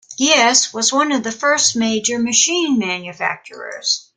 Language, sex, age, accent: English, female, 70-79, United States English